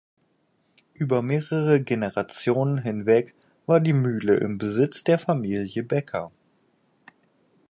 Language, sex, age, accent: German, male, 19-29, Deutschland Deutsch